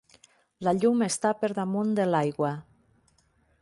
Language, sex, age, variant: Catalan, female, 40-49, Nord-Occidental